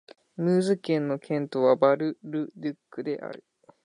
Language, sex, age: Japanese, male, 19-29